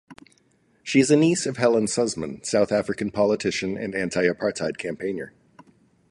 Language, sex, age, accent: English, male, 50-59, United States English